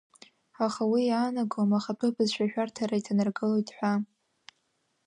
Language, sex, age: Abkhazian, female, under 19